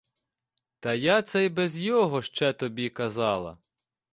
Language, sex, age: Ukrainian, male, 30-39